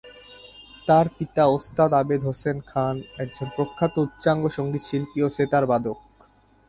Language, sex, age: Bengali, male, 19-29